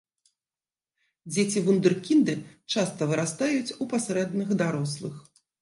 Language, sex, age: Belarusian, female, 40-49